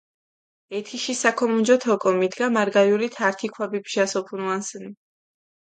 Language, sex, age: Mingrelian, female, 19-29